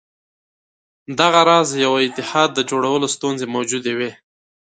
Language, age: Pashto, 19-29